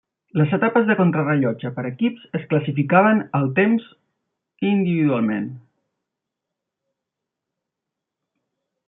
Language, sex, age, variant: Catalan, male, 40-49, Central